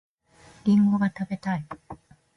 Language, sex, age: Japanese, female, 50-59